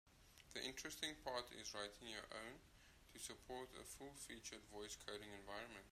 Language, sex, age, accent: English, male, 19-29, Southern African (South Africa, Zimbabwe, Namibia)